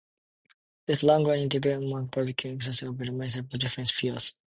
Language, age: English, 19-29